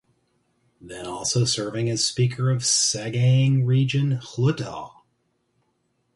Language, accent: English, United States English